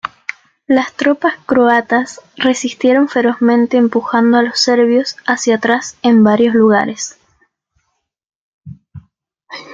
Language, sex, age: Spanish, female, under 19